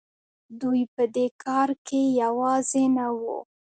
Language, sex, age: Pashto, female, 19-29